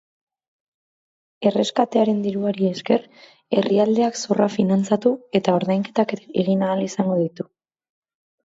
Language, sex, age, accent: Basque, female, 19-29, Mendebalekoa (Araba, Bizkaia, Gipuzkoako mendebaleko herri batzuk)